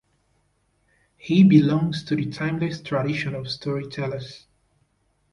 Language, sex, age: English, male, 30-39